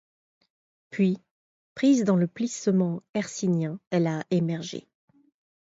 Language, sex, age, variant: French, female, 30-39, Français de métropole